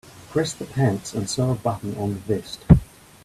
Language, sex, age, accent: English, male, 50-59, New Zealand English